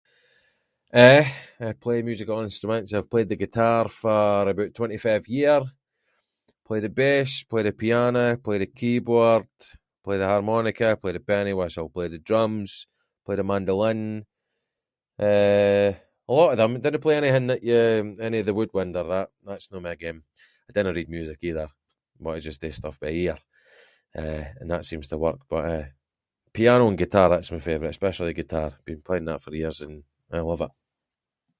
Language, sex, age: Scots, male, 30-39